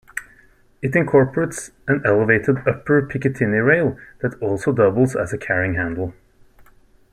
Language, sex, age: English, male, 19-29